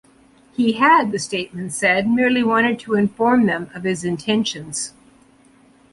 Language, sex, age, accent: English, female, 50-59, United States English